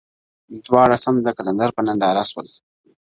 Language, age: Pashto, 19-29